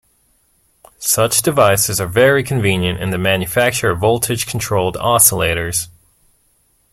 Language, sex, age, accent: English, male, 30-39, United States English